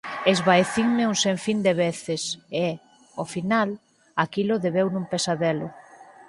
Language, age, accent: Galician, 40-49, Oriental (común en zona oriental)